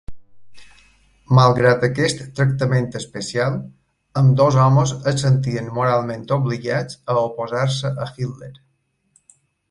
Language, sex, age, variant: Catalan, male, 50-59, Balear